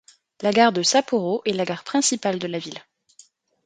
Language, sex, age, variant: French, female, 19-29, Français de métropole